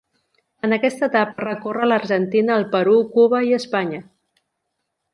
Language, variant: Catalan, Central